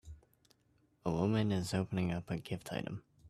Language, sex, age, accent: English, male, 19-29, United States English